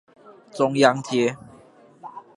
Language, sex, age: Chinese, male, under 19